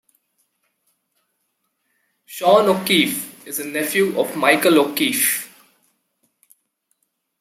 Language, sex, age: English, male, 19-29